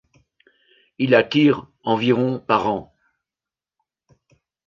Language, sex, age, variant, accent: French, male, 70-79, Français d'Europe, Français de Belgique